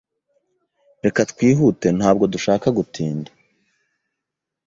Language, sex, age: Kinyarwanda, male, 19-29